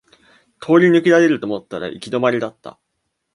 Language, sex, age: Japanese, male, 19-29